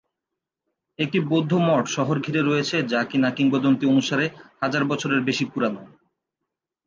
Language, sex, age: Bengali, male, 19-29